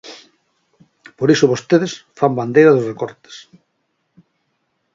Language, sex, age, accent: Galician, male, 50-59, Atlántico (seseo e gheada)